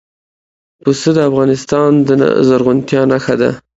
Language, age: Pashto, 19-29